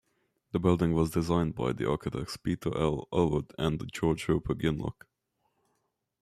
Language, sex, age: English, male, under 19